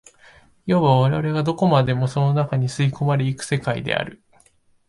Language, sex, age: Japanese, male, 19-29